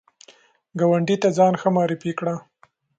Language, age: Pashto, 30-39